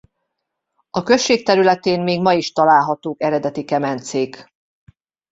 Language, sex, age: Hungarian, female, 40-49